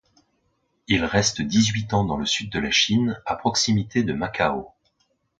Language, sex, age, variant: French, male, 30-39, Français de métropole